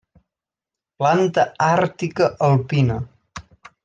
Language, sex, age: Catalan, male, under 19